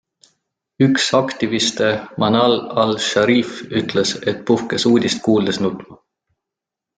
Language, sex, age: Estonian, male, 19-29